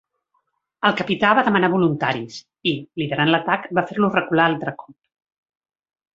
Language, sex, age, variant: Catalan, female, 50-59, Central